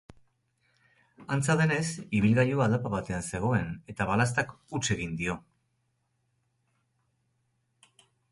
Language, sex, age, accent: Basque, male, 60-69, Erdialdekoa edo Nafarra (Gipuzkoa, Nafarroa)